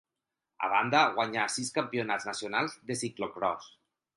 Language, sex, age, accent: Catalan, male, 40-49, valencià